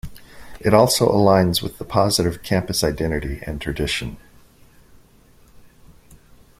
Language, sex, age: English, male, 50-59